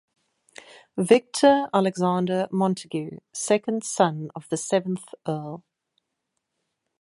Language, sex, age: English, female, 30-39